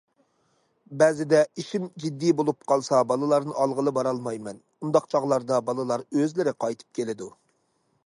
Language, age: Uyghur, 30-39